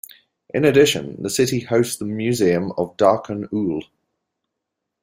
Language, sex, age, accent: English, male, 19-29, England English